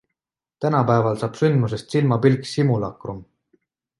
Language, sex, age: Estonian, male, 19-29